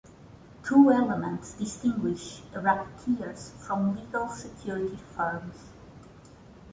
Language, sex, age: English, female, 30-39